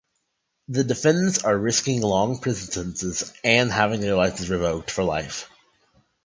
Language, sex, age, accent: English, male, under 19, United States English